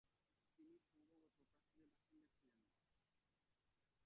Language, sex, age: Bengali, male, under 19